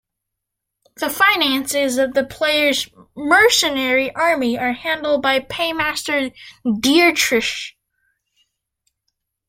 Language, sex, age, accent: English, male, under 19, United States English